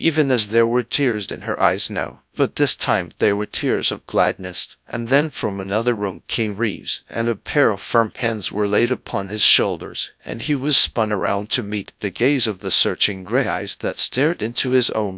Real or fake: fake